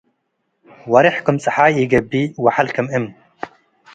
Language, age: Tigre, 19-29